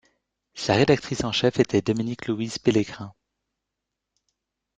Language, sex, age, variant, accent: French, male, 19-29, Français d'Europe, Français de Belgique